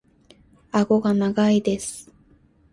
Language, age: Japanese, 19-29